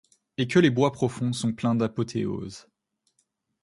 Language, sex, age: French, female, 19-29